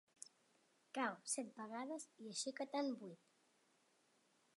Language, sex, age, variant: Catalan, female, 40-49, Septentrional